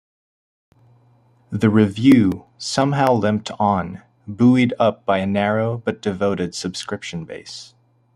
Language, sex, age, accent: English, male, 19-29, United States English